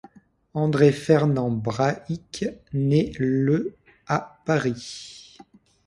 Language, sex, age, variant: French, male, 50-59, Français de métropole